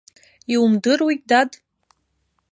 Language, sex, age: Abkhazian, female, 19-29